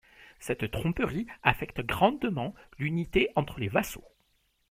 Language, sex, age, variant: French, male, 40-49, Français de métropole